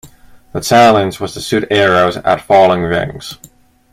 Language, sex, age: English, male, 19-29